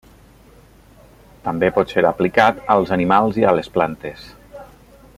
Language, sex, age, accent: Catalan, male, 40-49, valencià